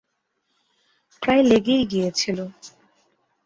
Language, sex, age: Bengali, female, 19-29